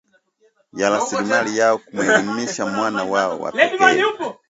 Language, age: Swahili, 30-39